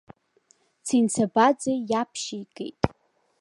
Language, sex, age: Abkhazian, female, under 19